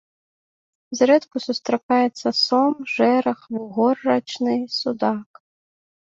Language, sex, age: Belarusian, female, 19-29